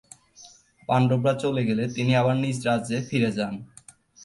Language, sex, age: Bengali, male, 19-29